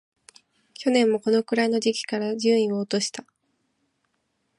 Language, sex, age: Japanese, female, 19-29